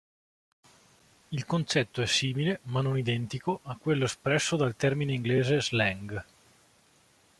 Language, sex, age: Italian, male, 19-29